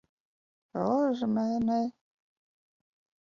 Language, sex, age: Latvian, female, 50-59